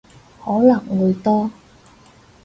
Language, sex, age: Cantonese, female, 30-39